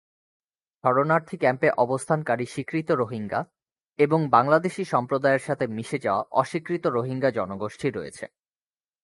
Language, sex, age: Bengali, male, 19-29